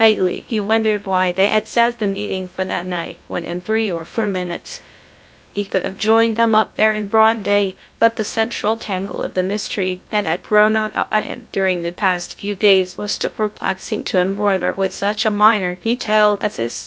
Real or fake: fake